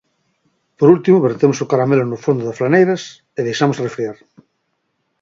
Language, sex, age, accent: Galician, male, 50-59, Atlántico (seseo e gheada)